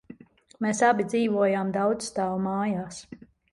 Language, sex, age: Latvian, female, 40-49